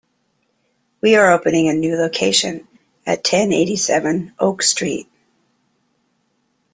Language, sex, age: English, female, 50-59